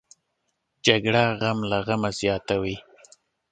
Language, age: Pashto, 30-39